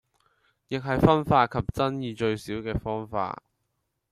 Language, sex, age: Cantonese, male, under 19